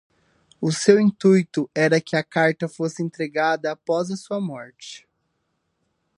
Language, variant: Portuguese, Portuguese (Brasil)